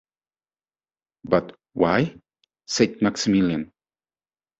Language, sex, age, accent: English, male, 40-49, United States English